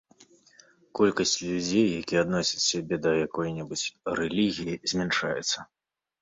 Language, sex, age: Belarusian, male, 30-39